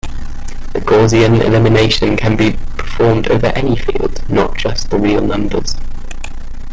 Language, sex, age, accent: English, male, 19-29, England English